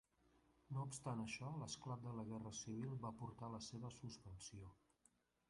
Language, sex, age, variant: Catalan, male, 60-69, Central